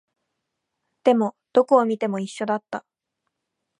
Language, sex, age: Japanese, female, 19-29